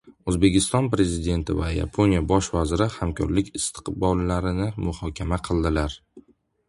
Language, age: Uzbek, 19-29